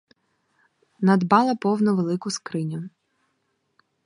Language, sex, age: Ukrainian, female, 19-29